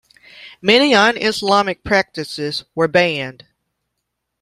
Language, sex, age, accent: English, female, 30-39, United States English